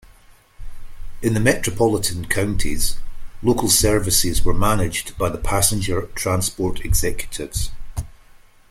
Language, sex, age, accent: English, male, 50-59, Scottish English